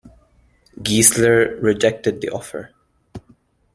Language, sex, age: English, male, 19-29